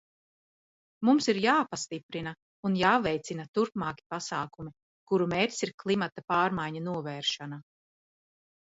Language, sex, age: Latvian, female, 40-49